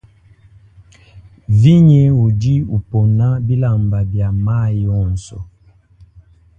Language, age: Luba-Lulua, 40-49